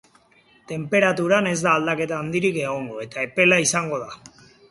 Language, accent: Basque, Mendebalekoa (Araba, Bizkaia, Gipuzkoako mendebaleko herri batzuk)